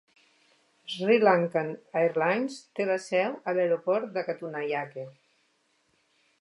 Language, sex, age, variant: Catalan, female, 60-69, Central